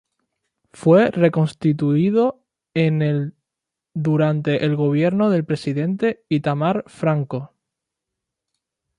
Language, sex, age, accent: Spanish, male, 19-29, España: Islas Canarias